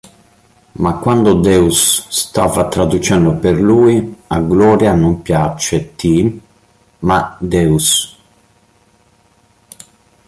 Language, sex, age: Italian, male, 30-39